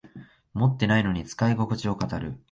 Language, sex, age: Japanese, male, 19-29